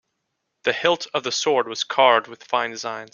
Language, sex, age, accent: English, male, 19-29, United States English